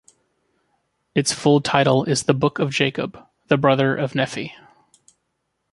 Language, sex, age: English, male, 30-39